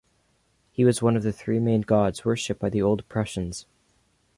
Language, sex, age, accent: English, male, 19-29, Canadian English